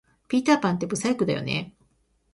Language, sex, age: Japanese, female, 50-59